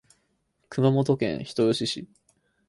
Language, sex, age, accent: Japanese, male, 19-29, 標準語